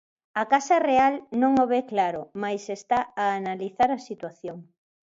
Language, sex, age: Galician, female, 50-59